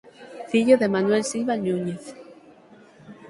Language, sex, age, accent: Galician, female, 19-29, Atlántico (seseo e gheada); Normativo (estándar)